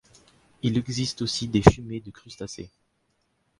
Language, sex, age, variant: French, male, under 19, Français de métropole